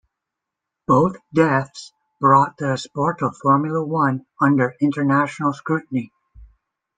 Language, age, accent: English, 30-39, United States English